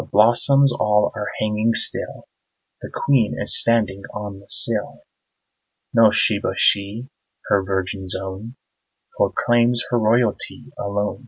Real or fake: real